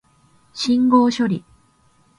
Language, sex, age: Japanese, female, 19-29